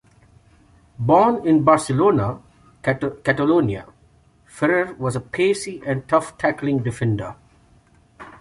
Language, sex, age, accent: English, male, 40-49, India and South Asia (India, Pakistan, Sri Lanka)